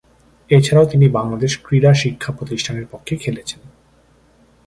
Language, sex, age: Bengali, male, 30-39